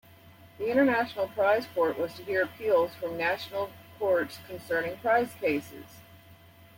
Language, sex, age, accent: English, female, 40-49, United States English